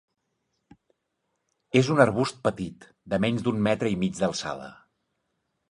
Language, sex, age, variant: Catalan, male, 40-49, Central